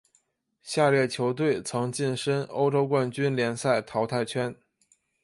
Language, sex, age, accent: Chinese, male, 19-29, 出生地：天津市